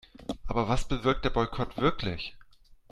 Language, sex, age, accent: German, male, 40-49, Deutschland Deutsch